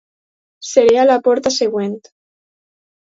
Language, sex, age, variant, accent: Catalan, female, under 19, Alacantí, valencià